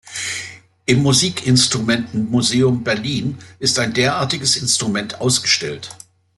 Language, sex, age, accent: German, male, 60-69, Deutschland Deutsch